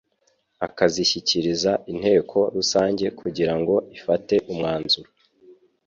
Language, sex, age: Kinyarwanda, male, 19-29